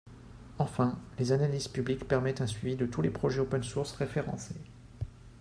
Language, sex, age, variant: French, male, 40-49, Français de métropole